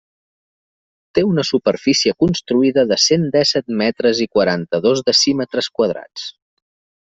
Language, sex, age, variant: Catalan, male, 30-39, Central